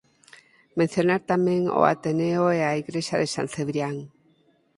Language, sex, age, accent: Galician, female, 50-59, Normativo (estándar)